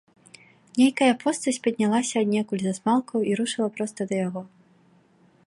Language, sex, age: Belarusian, female, 19-29